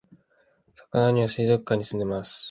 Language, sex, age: Japanese, male, 19-29